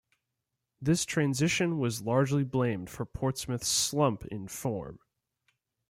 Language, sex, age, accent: English, male, 19-29, United States English